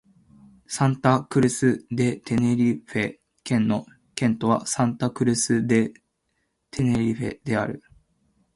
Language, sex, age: Japanese, male, 19-29